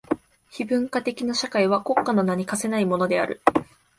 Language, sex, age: Japanese, female, 19-29